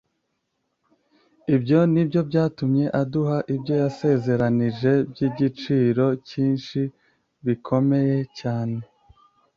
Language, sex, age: Kinyarwanda, male, 19-29